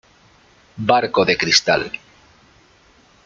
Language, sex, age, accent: Spanish, male, 30-39, España: Centro-Sur peninsular (Madrid, Toledo, Castilla-La Mancha)